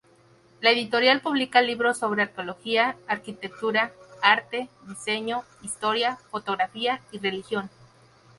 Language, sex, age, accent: Spanish, female, 30-39, México